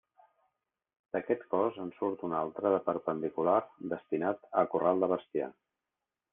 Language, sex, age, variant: Catalan, male, 40-49, Central